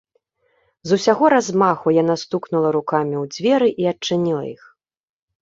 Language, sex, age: Belarusian, female, 30-39